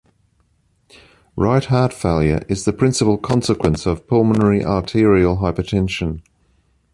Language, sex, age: English, male, 50-59